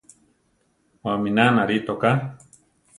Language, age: Central Tarahumara, 30-39